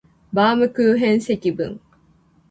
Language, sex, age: Japanese, female, 19-29